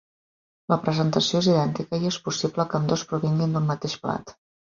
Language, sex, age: Catalan, female, 40-49